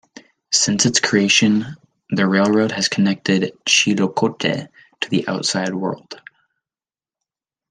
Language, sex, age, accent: English, male, under 19, United States English